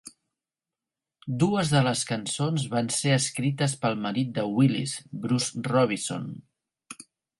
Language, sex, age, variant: Catalan, male, 40-49, Central